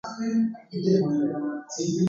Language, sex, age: Guarani, male, 19-29